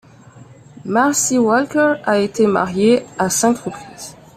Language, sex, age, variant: French, female, 19-29, Français du nord de l'Afrique